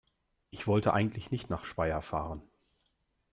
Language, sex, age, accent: German, male, 40-49, Deutschland Deutsch